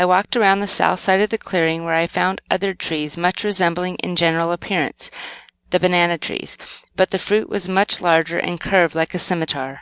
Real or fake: real